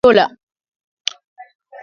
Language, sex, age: Swahili, female, 30-39